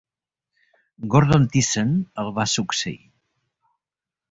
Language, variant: Catalan, Central